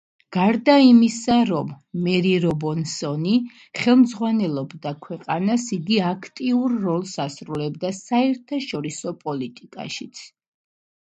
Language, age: Georgian, under 19